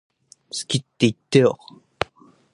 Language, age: Japanese, 19-29